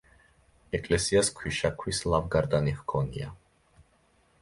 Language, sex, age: Georgian, male, 19-29